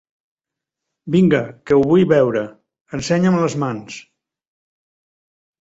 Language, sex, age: Catalan, male, 70-79